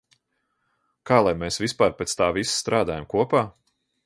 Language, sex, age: Latvian, male, 40-49